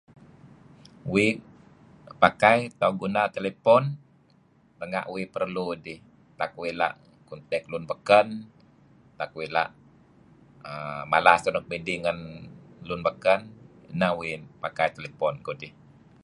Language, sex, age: Kelabit, male, 50-59